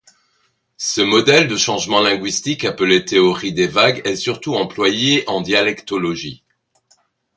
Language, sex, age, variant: French, male, 60-69, Français de métropole